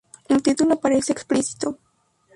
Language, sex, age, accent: Spanish, female, under 19, México